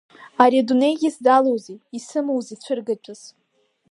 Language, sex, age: Abkhazian, female, under 19